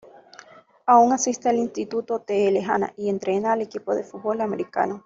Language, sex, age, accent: Spanish, female, 19-29, América central